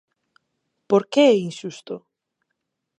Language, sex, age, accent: Galician, female, 19-29, Neofalante